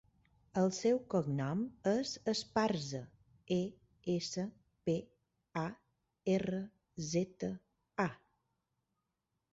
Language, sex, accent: Catalan, female, mallorquí